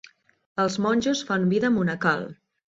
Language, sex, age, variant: Catalan, female, 19-29, Central